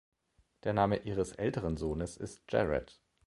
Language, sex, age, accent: German, male, 30-39, Deutschland Deutsch